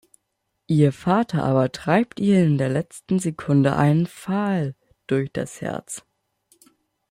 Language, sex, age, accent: German, male, under 19, Deutschland Deutsch